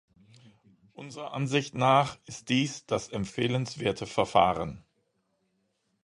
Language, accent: German, Deutschland Deutsch